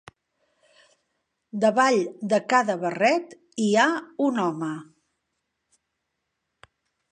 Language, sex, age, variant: Catalan, female, 70-79, Central